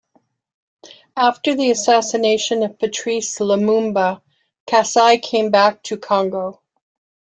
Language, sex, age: English, female, 60-69